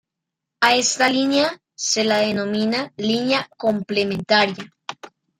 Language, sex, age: Spanish, male, under 19